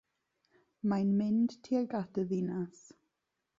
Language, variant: Welsh, South-Western Welsh